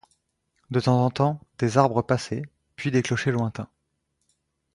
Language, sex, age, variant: French, male, 19-29, Français de métropole